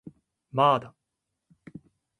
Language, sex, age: Japanese, male, 19-29